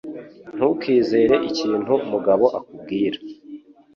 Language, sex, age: Kinyarwanda, male, 19-29